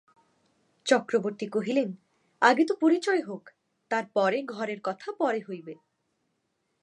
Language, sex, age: Bengali, female, 19-29